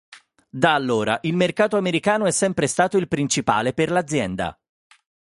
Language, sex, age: Italian, male, 30-39